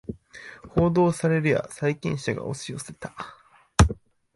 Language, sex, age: Japanese, male, 19-29